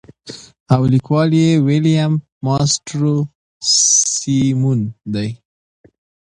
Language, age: Pashto, 19-29